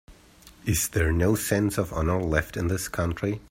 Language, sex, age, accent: English, male, 30-39, England English